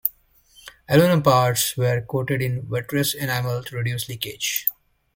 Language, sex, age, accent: English, male, 30-39, England English